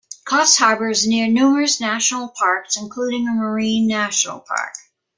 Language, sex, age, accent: English, female, 70-79, United States English